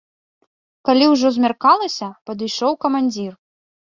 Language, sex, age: Belarusian, female, 30-39